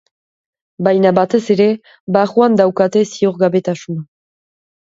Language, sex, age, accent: Basque, female, 19-29, Nafar-lapurtarra edo Zuberotarra (Lapurdi, Nafarroa Beherea, Zuberoa)